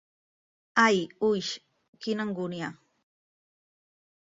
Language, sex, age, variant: Catalan, female, 30-39, Nord-Occidental